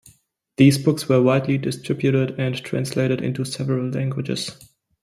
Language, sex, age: English, male, 19-29